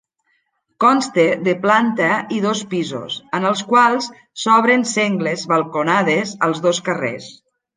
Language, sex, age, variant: Catalan, female, 40-49, Nord-Occidental